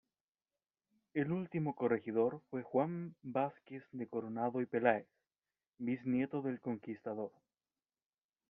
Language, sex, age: Spanish, male, 30-39